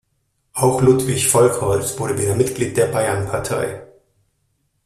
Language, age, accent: German, 30-39, Deutschland Deutsch